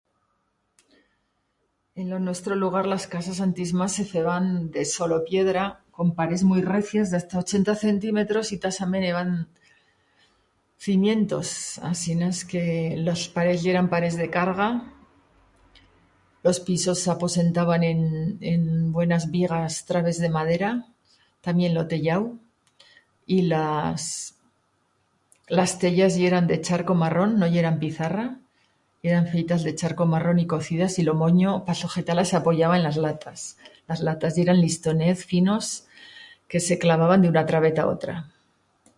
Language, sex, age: Aragonese, female, 50-59